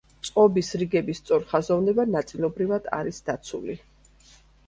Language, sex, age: Georgian, female, 50-59